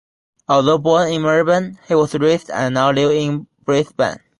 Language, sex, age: English, male, 19-29